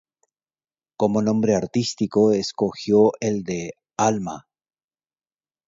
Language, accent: Spanish, Rioplatense: Argentina, Uruguay, este de Bolivia, Paraguay